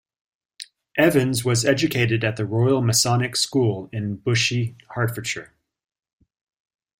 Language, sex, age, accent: English, male, 30-39, United States English